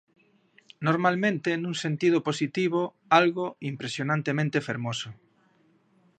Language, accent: Galician, Normativo (estándar)